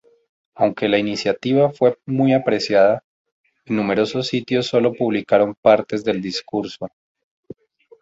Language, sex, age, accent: Spanish, male, 30-39, Andino-Pacífico: Colombia, Perú, Ecuador, oeste de Bolivia y Venezuela andina